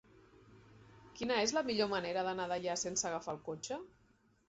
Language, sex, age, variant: Catalan, female, 40-49, Central